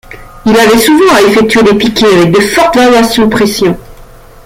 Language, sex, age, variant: French, female, 50-59, Français de métropole